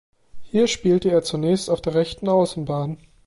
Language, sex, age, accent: German, male, 30-39, Deutschland Deutsch